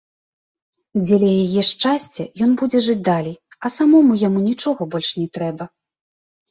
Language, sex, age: Belarusian, female, 19-29